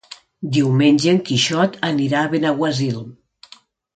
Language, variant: Catalan, Nord-Occidental